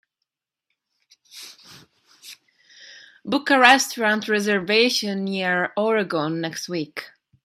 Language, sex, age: English, female, 30-39